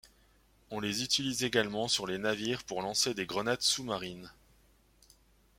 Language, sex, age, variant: French, male, 30-39, Français de métropole